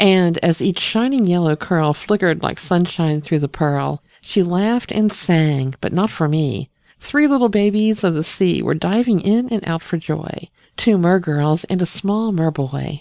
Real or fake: real